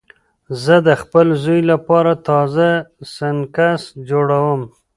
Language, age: Pashto, 30-39